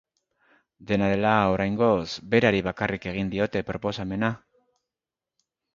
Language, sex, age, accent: Basque, male, 50-59, Mendebalekoa (Araba, Bizkaia, Gipuzkoako mendebaleko herri batzuk)